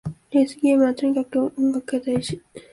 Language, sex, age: Japanese, female, 19-29